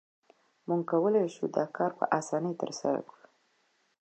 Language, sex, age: Pashto, female, 19-29